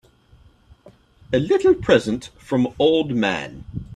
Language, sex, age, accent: English, male, 40-49, United States English